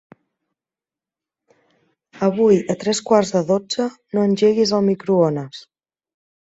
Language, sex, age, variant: Catalan, female, 30-39, Central